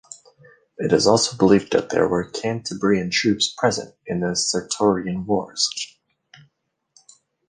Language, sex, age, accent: English, male, 30-39, United States English